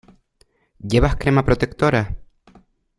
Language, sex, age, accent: Spanish, male, 19-29, España: Islas Canarias